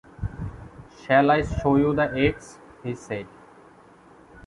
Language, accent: English, India and South Asia (India, Pakistan, Sri Lanka)